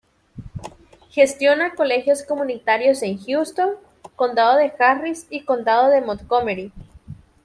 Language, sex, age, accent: Spanish, female, 19-29, América central